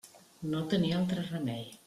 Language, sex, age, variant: Catalan, female, 50-59, Central